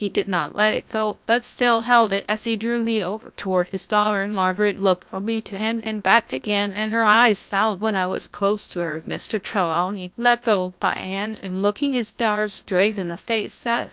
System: TTS, GlowTTS